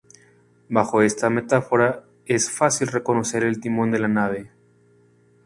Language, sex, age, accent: Spanish, male, 19-29, México